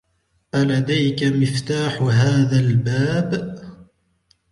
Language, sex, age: Arabic, male, 19-29